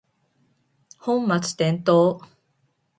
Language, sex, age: Japanese, female, 19-29